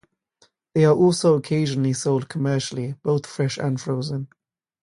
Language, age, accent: English, 19-29, England English; London English